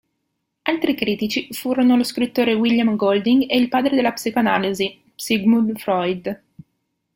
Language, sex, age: Italian, female, 19-29